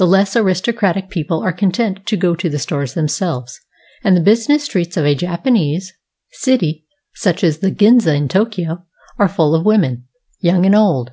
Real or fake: real